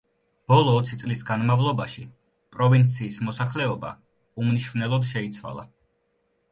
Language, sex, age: Georgian, male, 19-29